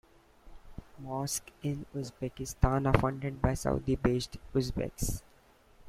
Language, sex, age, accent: English, male, 19-29, India and South Asia (India, Pakistan, Sri Lanka)